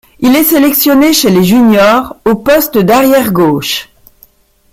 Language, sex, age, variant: French, female, 50-59, Français de métropole